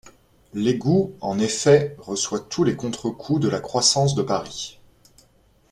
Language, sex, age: French, male, 30-39